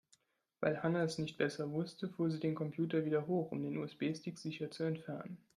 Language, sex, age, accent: German, male, 19-29, Deutschland Deutsch